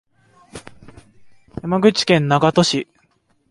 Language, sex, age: Japanese, male, under 19